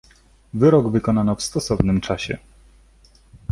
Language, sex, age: Polish, male, 19-29